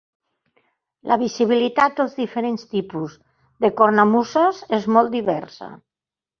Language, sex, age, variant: Catalan, female, 70-79, Central